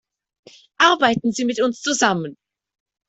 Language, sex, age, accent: German, male, under 19, Österreichisches Deutsch